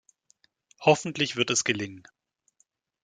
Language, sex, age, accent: German, male, 19-29, Deutschland Deutsch